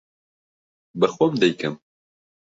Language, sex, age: Central Kurdish, male, 19-29